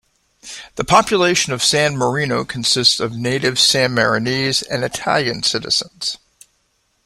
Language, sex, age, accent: English, male, 40-49, United States English